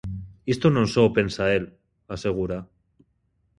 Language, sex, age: Galician, male, 19-29